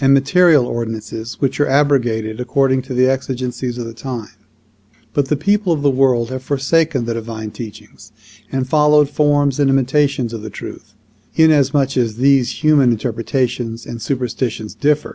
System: none